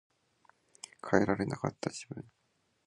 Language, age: Japanese, 19-29